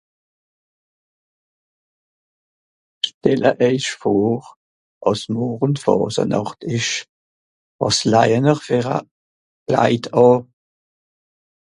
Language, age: Swiss German, 70-79